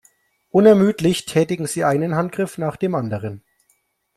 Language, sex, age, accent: German, male, 19-29, Deutschland Deutsch